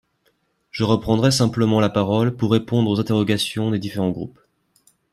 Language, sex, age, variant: French, male, 19-29, Français de métropole